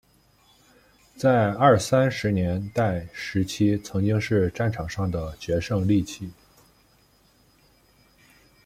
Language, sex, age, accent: Chinese, male, 19-29, 出生地：河南省